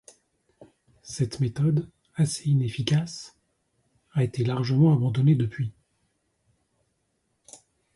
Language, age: French, 40-49